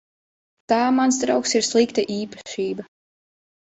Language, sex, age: Latvian, female, under 19